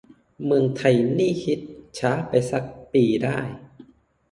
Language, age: Thai, 19-29